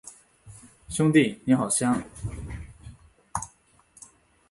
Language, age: Chinese, 19-29